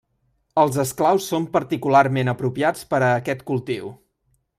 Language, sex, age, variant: Catalan, male, 19-29, Central